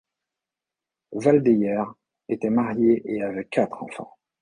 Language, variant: French, Français de métropole